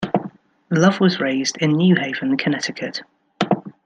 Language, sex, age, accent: English, female, 30-39, England English